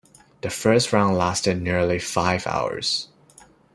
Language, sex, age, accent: English, male, under 19, United States English